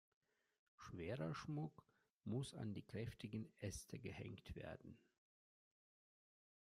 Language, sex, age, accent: German, male, 40-49, Russisch Deutsch